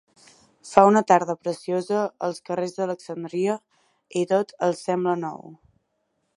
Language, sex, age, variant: Catalan, female, 19-29, Central